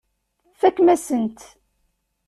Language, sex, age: Kabyle, female, 19-29